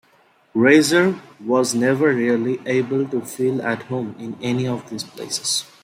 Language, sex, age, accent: English, male, 19-29, India and South Asia (India, Pakistan, Sri Lanka)